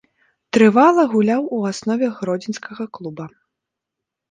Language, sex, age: Belarusian, female, 19-29